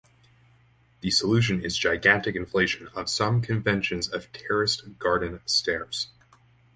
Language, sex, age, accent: English, male, 19-29, Canadian English